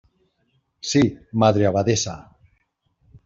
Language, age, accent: Spanish, 40-49, España: Norte peninsular (Asturias, Castilla y León, Cantabria, País Vasco, Navarra, Aragón, La Rioja, Guadalajara, Cuenca)